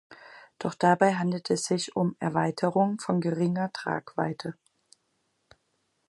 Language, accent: German, Deutschland Deutsch